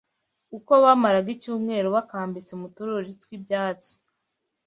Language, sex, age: Kinyarwanda, female, 19-29